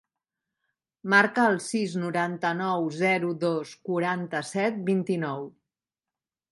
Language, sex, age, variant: Catalan, female, 60-69, Central